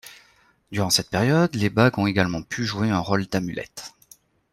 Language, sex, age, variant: French, male, 40-49, Français de métropole